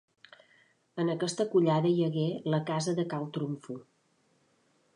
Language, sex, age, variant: Catalan, female, 40-49, Balear